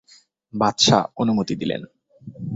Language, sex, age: Bengali, male, 19-29